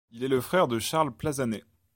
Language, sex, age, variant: French, male, 19-29, Français de métropole